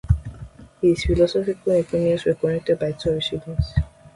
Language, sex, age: English, female, under 19